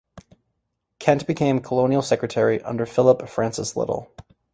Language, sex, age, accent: English, male, 19-29, United States English